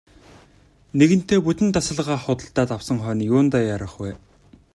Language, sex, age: Mongolian, male, 19-29